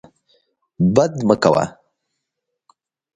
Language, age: Pashto, 19-29